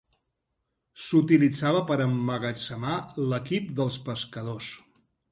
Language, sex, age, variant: Catalan, male, 50-59, Central